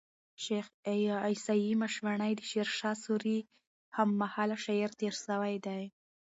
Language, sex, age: Pashto, female, 19-29